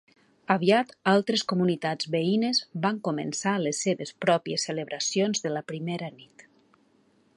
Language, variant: Catalan, Nord-Occidental